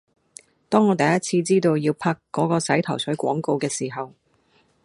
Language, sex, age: Cantonese, female, 40-49